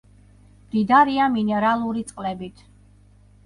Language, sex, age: Georgian, female, 40-49